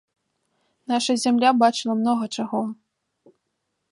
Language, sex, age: Belarusian, female, 19-29